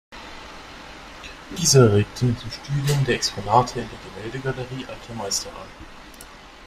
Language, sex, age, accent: German, male, under 19, Deutschland Deutsch